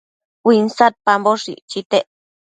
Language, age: Matsés, 30-39